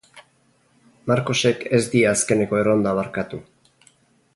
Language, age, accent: Basque, 60-69, Erdialdekoa edo Nafarra (Gipuzkoa, Nafarroa)